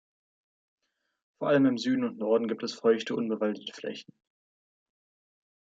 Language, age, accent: German, 19-29, Deutschland Deutsch